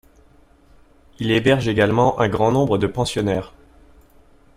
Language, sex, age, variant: French, male, 30-39, Français de métropole